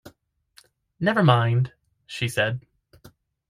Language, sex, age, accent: English, male, 30-39, United States English